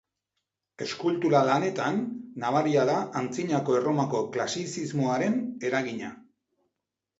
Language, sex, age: Basque, male, 50-59